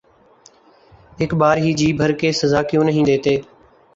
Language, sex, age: Urdu, male, 19-29